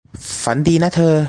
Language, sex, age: Thai, male, 19-29